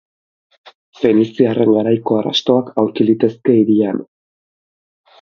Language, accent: Basque, Erdialdekoa edo Nafarra (Gipuzkoa, Nafarroa)